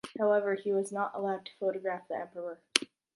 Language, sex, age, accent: English, female, 19-29, United States English